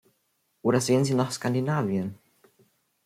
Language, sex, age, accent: German, male, under 19, Deutschland Deutsch